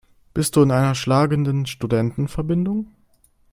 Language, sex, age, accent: German, male, 19-29, Deutschland Deutsch